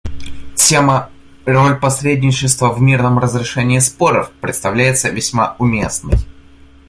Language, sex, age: Russian, male, 19-29